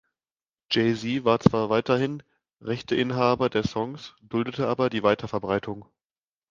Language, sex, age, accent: German, male, 19-29, Deutschland Deutsch